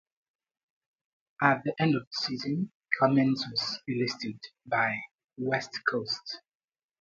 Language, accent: English, Nigerian English